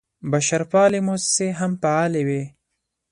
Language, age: Pashto, 19-29